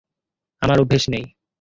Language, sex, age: Bengali, male, 19-29